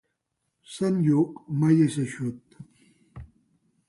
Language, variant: Catalan, Central